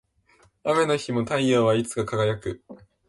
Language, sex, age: Japanese, male, under 19